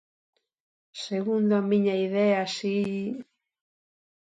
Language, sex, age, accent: Galician, female, 40-49, Oriental (común en zona oriental)